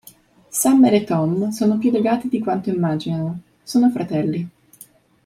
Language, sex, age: Italian, female, 19-29